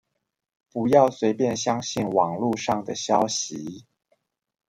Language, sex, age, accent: Chinese, male, 40-49, 出生地：臺中市